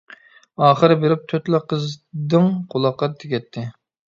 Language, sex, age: Uyghur, male, 30-39